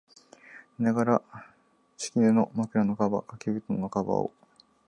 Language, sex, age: Japanese, male, 19-29